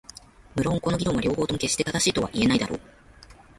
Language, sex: Japanese, female